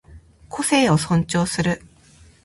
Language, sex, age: Japanese, female, 30-39